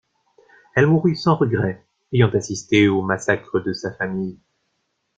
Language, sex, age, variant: French, male, 19-29, Français de métropole